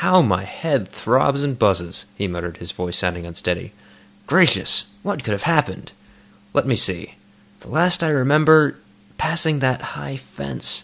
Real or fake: real